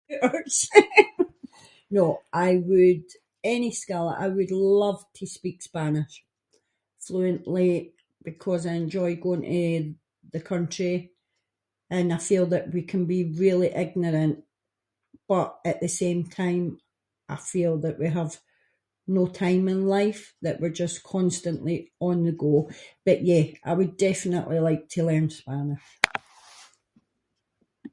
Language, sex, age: Scots, female, 50-59